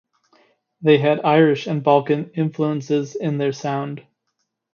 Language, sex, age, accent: English, male, 30-39, United States English